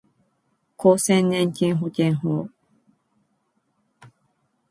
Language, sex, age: Japanese, female, 50-59